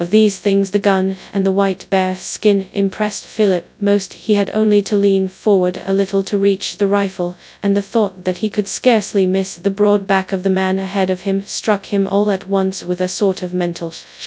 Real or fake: fake